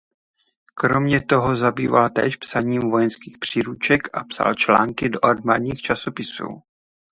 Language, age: Czech, 40-49